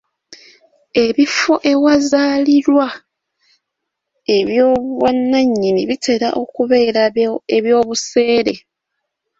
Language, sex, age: Ganda, female, 19-29